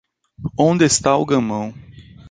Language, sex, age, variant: Portuguese, male, 30-39, Portuguese (Brasil)